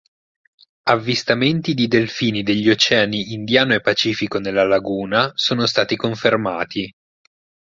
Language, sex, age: Italian, male, 19-29